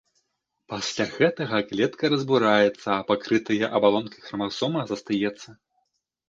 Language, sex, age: Belarusian, male, 19-29